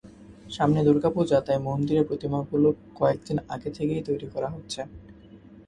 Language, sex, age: Bengali, male, 19-29